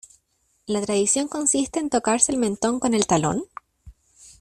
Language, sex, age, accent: Spanish, female, 19-29, Chileno: Chile, Cuyo